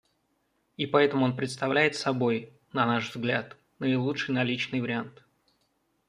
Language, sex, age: Russian, male, 19-29